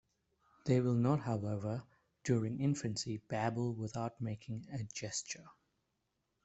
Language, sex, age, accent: English, male, 30-39, Southern African (South Africa, Zimbabwe, Namibia)